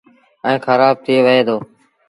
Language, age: Sindhi Bhil, 19-29